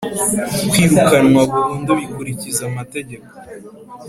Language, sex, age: Kinyarwanda, male, 19-29